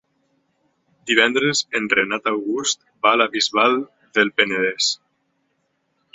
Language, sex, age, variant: Catalan, male, 19-29, Nord-Occidental